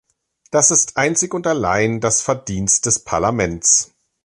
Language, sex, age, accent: German, male, 40-49, Deutschland Deutsch